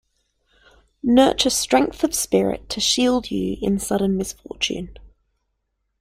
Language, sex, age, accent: English, female, 19-29, Australian English